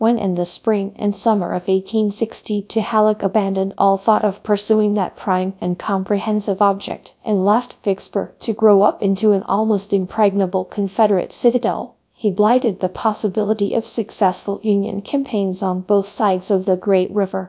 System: TTS, GradTTS